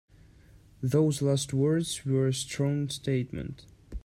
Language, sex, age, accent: English, male, 19-29, England English